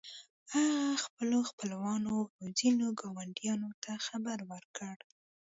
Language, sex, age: Pashto, female, 19-29